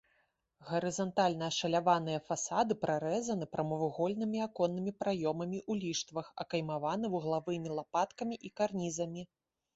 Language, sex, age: Belarusian, female, 30-39